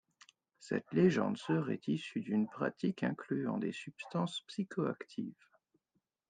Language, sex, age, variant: French, male, 30-39, Français de métropole